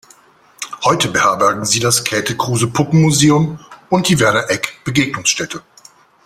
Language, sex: German, male